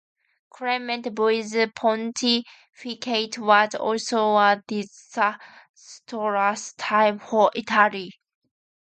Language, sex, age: English, female, 19-29